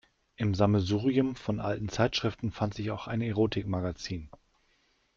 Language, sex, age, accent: German, male, 40-49, Deutschland Deutsch